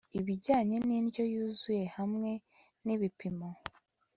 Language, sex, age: Kinyarwanda, female, 19-29